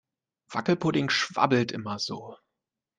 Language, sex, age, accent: German, male, 19-29, Deutschland Deutsch